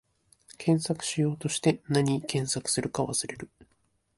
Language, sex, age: Japanese, male, under 19